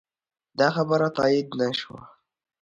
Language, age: Pashto, under 19